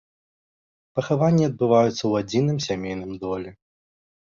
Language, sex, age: Belarusian, male, 19-29